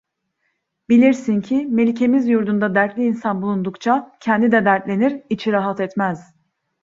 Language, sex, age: Turkish, female, 30-39